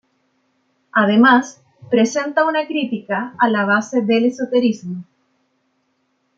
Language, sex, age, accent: Spanish, female, 30-39, Chileno: Chile, Cuyo